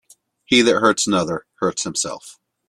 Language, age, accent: English, 40-49, United States English